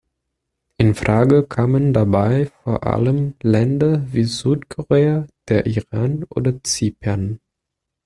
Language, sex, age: German, male, 19-29